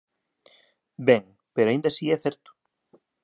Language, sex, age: Galician, male, 30-39